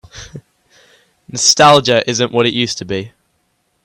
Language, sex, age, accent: English, male, under 19, England English